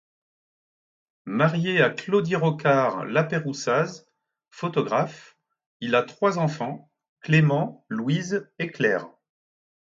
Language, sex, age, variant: French, male, 40-49, Français de métropole